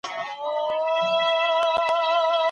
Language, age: Pashto, 30-39